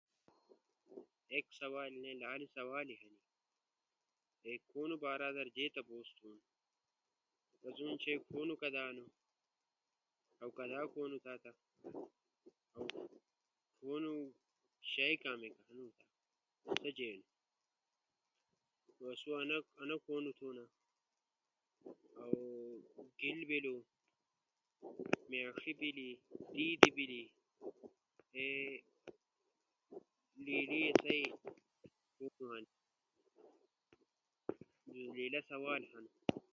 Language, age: Ushojo, under 19